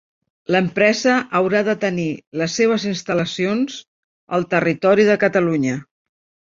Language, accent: Catalan, Barceloní